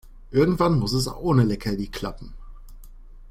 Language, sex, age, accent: German, male, 30-39, Deutschland Deutsch